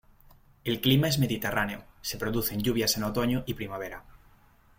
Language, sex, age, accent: Spanish, male, 19-29, España: Norte peninsular (Asturias, Castilla y León, Cantabria, País Vasco, Navarra, Aragón, La Rioja, Guadalajara, Cuenca)